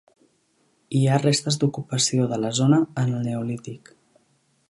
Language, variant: Catalan, Central